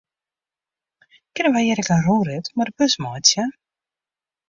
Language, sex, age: Western Frisian, female, 30-39